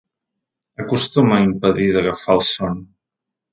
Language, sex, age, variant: Catalan, male, 30-39, Central